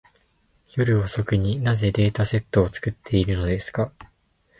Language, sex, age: Japanese, male, 19-29